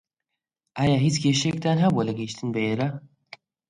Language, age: Central Kurdish, 19-29